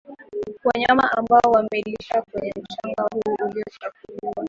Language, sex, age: Swahili, female, under 19